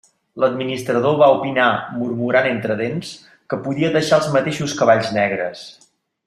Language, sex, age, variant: Catalan, male, 50-59, Central